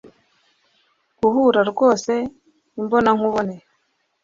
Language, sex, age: Kinyarwanda, female, 19-29